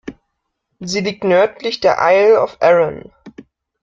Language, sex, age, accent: German, female, 19-29, Deutschland Deutsch